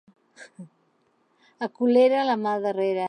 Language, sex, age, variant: Catalan, female, 40-49, Central